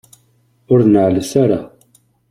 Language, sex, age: Kabyle, male, 30-39